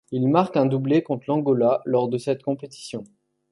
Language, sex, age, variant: French, male, under 19, Français de métropole